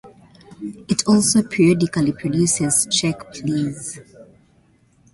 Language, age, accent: English, 19-29, England English